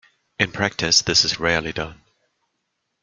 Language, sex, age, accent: English, male, 30-39, England English